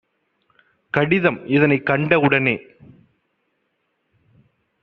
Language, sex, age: Tamil, male, 30-39